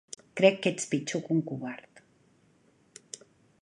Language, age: Catalan, 50-59